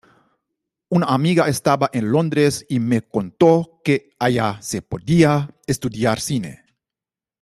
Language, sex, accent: Spanish, male, Caribe: Cuba, Venezuela, Puerto Rico, República Dominicana, Panamá, Colombia caribeña, México caribeño, Costa del golfo de México